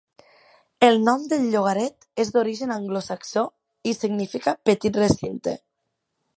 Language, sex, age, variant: Catalan, female, 19-29, Central